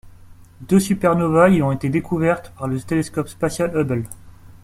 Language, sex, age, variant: French, male, 19-29, Français de métropole